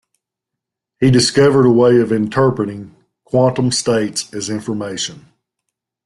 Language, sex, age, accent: English, male, 40-49, United States English